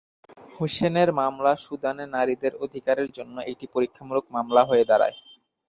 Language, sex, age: Bengali, male, under 19